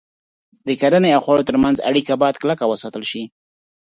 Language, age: Pashto, 30-39